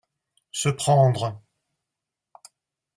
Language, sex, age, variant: French, male, 50-59, Français de métropole